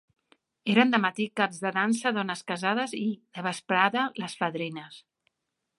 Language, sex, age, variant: Catalan, female, 50-59, Central